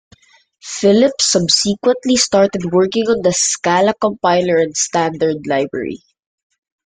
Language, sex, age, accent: English, male, under 19, Filipino